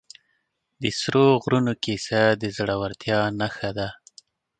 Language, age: Pashto, 30-39